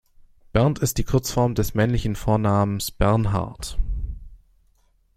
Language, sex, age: German, male, 19-29